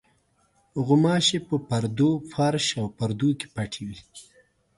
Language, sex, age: Pashto, male, 19-29